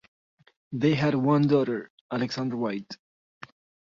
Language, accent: English, United States English